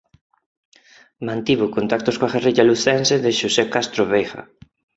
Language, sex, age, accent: Galician, male, 30-39, Neofalante